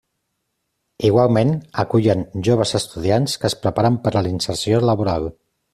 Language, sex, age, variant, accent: Catalan, male, 50-59, Central, central